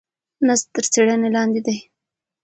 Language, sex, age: Pashto, female, 19-29